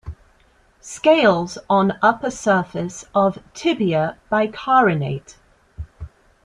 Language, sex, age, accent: English, female, 40-49, England English